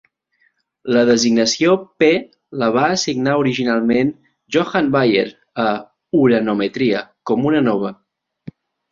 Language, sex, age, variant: Catalan, male, 19-29, Central